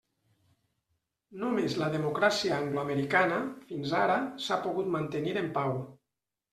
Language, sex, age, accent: Catalan, male, 50-59, valencià